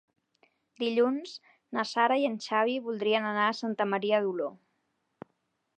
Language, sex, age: Catalan, female, 19-29